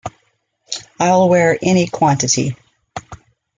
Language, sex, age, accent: English, female, 50-59, United States English